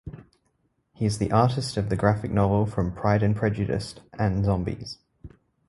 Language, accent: English, Australian English